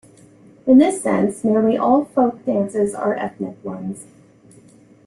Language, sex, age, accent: English, female, 50-59, United States English